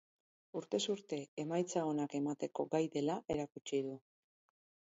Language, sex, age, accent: Basque, female, 50-59, Erdialdekoa edo Nafarra (Gipuzkoa, Nafarroa)